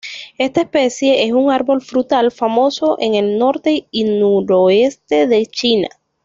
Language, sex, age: Spanish, female, 19-29